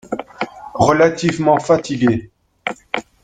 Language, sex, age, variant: French, male, 50-59, Français de métropole